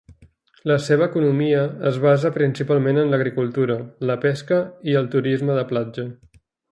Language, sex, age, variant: Catalan, male, 30-39, Central